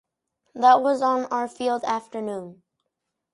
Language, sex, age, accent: English, male, under 19, United States English